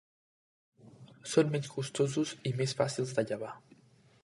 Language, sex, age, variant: Catalan, male, under 19, Central